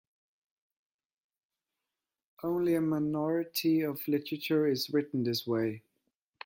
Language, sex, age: English, male, 30-39